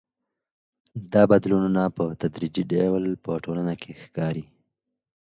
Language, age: Pashto, 19-29